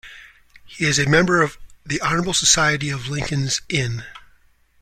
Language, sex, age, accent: English, male, 50-59, United States English